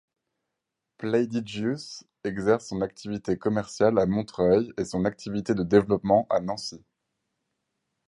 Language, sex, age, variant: French, male, 19-29, Français de métropole